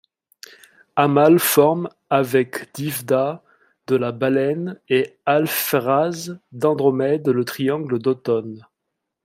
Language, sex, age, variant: French, male, 40-49, Français de métropole